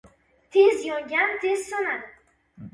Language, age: Uzbek, 30-39